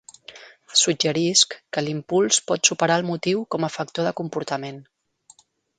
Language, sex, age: Catalan, female, 40-49